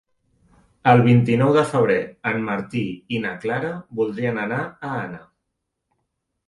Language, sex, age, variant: Catalan, male, 30-39, Central